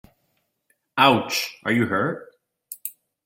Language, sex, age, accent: English, male, 19-29, United States English